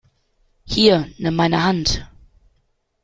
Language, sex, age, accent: German, male, under 19, Deutschland Deutsch